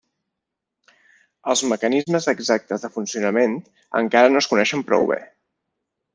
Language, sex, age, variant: Catalan, male, 30-39, Balear